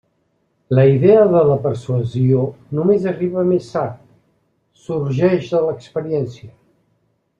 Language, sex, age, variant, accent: Catalan, male, 60-69, Central, central